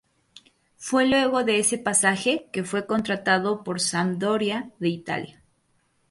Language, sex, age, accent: Spanish, female, 19-29, México